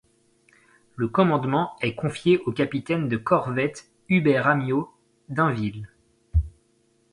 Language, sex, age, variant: French, male, 30-39, Français de métropole